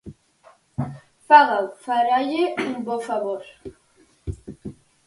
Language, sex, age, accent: Galician, female, under 19, Normativo (estándar)